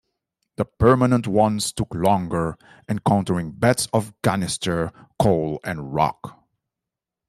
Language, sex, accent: English, male, England English